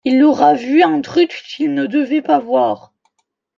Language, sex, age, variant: French, male, under 19, Français de métropole